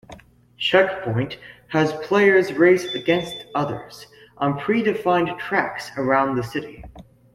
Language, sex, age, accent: English, male, under 19, United States English